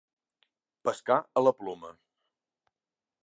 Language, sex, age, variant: Catalan, male, 40-49, Nord-Occidental